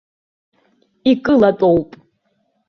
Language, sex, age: Abkhazian, female, under 19